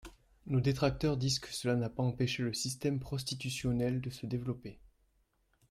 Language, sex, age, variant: French, male, 19-29, Français de métropole